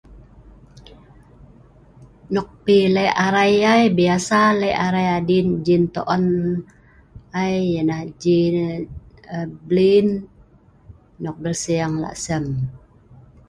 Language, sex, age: Sa'ban, female, 50-59